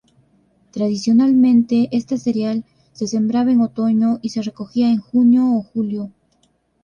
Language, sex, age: Spanish, female, 19-29